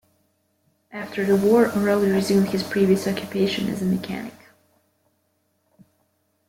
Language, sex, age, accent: English, female, 19-29, United States English